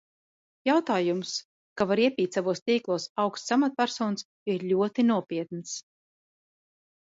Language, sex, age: Latvian, female, 40-49